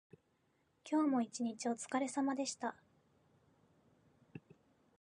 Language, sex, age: Japanese, female, 19-29